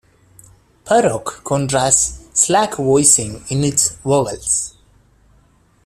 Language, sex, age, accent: English, male, 30-39, India and South Asia (India, Pakistan, Sri Lanka)